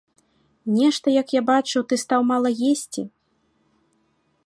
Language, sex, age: Belarusian, female, 19-29